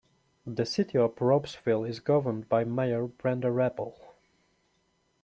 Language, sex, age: English, male, 19-29